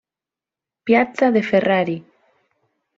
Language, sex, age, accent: Spanish, female, 19-29, España: Norte peninsular (Asturias, Castilla y León, Cantabria, País Vasco, Navarra, Aragón, La Rioja, Guadalajara, Cuenca)